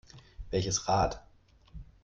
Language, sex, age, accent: German, male, 30-39, Deutschland Deutsch